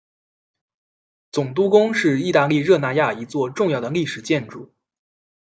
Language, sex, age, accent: Chinese, male, 19-29, 出生地：辽宁省